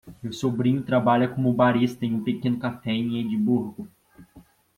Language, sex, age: Portuguese, male, 19-29